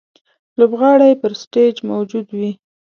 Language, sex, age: Pashto, female, 19-29